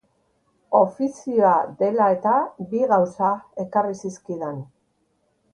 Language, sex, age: Basque, female, 60-69